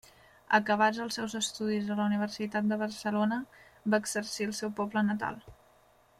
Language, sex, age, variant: Catalan, female, 19-29, Central